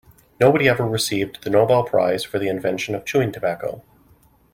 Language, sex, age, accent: English, male, 30-39, United States English